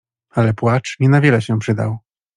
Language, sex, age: Polish, male, 40-49